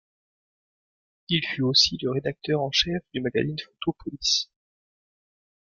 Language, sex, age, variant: French, male, 30-39, Français de métropole